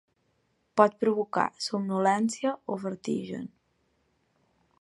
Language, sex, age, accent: Catalan, female, 19-29, balear; valencià; menorquí